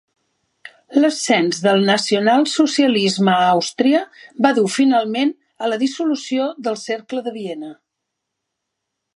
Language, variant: Catalan, Central